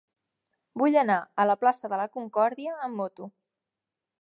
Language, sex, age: Catalan, female, under 19